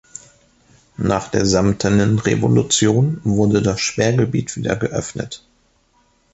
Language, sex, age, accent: German, male, 19-29, Deutschland Deutsch